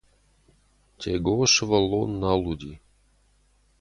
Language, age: Ossetic, 30-39